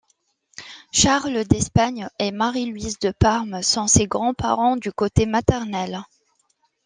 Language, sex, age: French, female, 19-29